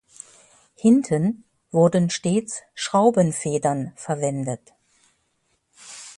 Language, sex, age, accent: German, female, 60-69, Deutschland Deutsch